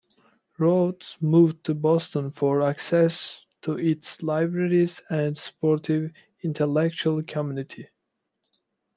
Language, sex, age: English, male, 19-29